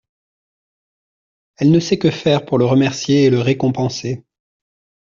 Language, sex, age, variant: French, male, 30-39, Français de métropole